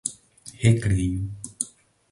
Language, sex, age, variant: Portuguese, male, 30-39, Portuguese (Brasil)